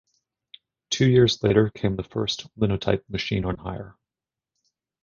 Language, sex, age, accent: English, male, 30-39, United States English